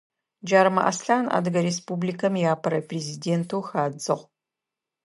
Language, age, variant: Adyghe, 40-49, Адыгабзэ (Кирил, пстэумэ зэдыряе)